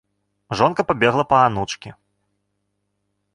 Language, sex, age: Belarusian, male, 19-29